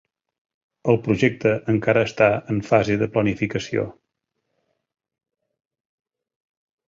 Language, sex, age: Catalan, male, 50-59